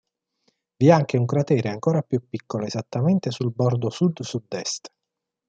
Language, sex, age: Italian, male, 40-49